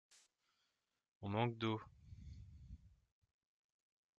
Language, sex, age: French, male, 19-29